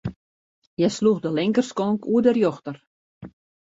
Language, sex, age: Western Frisian, female, 50-59